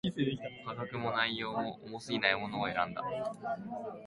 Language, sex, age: Japanese, male, 19-29